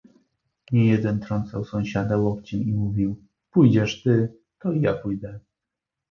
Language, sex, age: Polish, male, 30-39